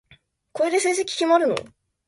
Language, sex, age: Japanese, female, 19-29